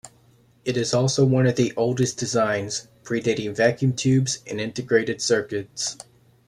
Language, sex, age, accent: English, male, 19-29, United States English